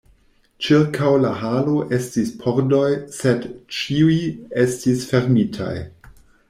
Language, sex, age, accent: Esperanto, male, 40-49, Internacia